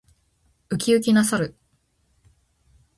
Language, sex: Japanese, female